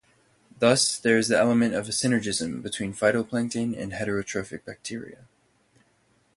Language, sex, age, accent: English, male, 19-29, United States English